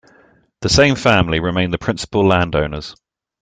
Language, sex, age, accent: English, male, 40-49, England English